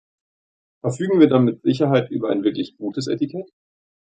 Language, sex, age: German, male, 19-29